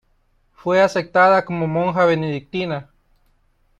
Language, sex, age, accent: Spanish, male, 19-29, América central